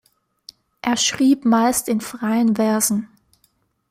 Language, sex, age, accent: German, female, 19-29, Österreichisches Deutsch